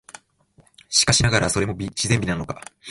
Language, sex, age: Japanese, male, 19-29